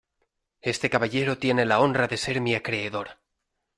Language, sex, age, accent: Spanish, male, 19-29, España: Centro-Sur peninsular (Madrid, Toledo, Castilla-La Mancha)